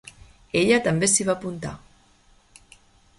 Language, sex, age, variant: Catalan, female, 30-39, Central